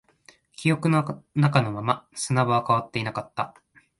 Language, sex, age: Japanese, male, 19-29